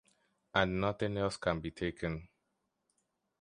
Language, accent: English, Southern African (South Africa, Zimbabwe, Namibia)